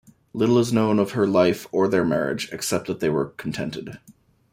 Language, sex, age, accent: English, male, 30-39, United States English